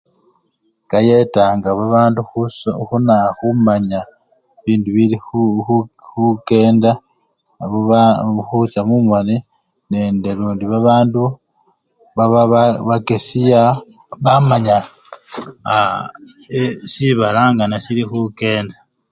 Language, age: Luyia, 40-49